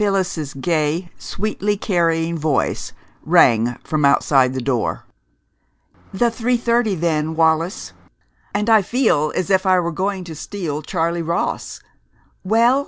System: none